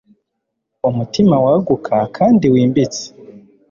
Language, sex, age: Kinyarwanda, male, 19-29